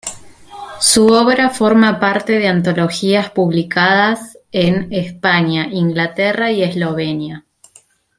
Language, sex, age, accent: Spanish, female, 19-29, Rioplatense: Argentina, Uruguay, este de Bolivia, Paraguay